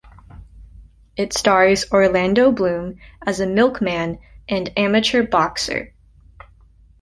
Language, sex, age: English, female, 19-29